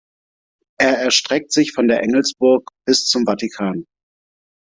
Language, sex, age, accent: German, male, 40-49, Deutschland Deutsch